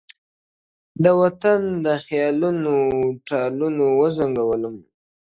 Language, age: Pashto, 19-29